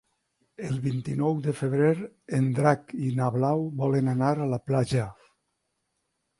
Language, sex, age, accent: Catalan, male, 60-69, valencià